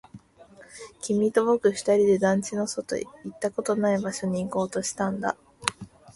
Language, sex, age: Japanese, male, 19-29